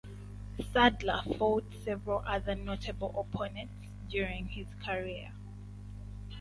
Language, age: English, 19-29